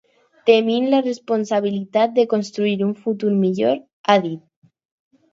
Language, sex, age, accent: Catalan, female, under 19, aprenent (recent, des del castellà)